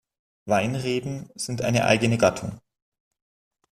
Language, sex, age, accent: German, male, 30-39, Deutschland Deutsch